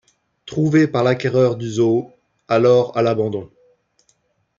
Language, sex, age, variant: French, male, 19-29, Français de métropole